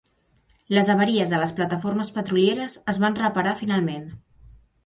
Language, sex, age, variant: Catalan, female, 19-29, Central